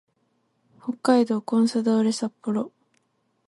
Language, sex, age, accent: Japanese, female, 19-29, 関西弁